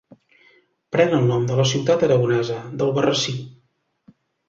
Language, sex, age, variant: Catalan, male, 30-39, Central